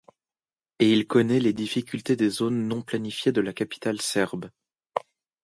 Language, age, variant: French, under 19, Français de métropole